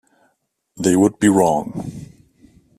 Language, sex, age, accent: English, male, 30-39, United States English